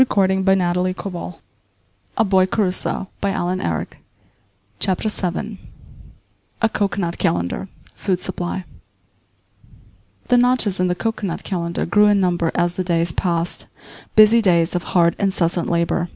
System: none